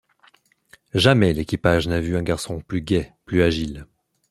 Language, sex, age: French, male, 19-29